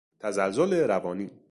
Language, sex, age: Persian, male, 30-39